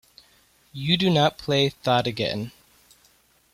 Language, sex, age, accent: English, male, 19-29, United States English